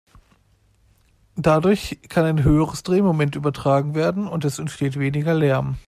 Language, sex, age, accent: German, male, 19-29, Deutschland Deutsch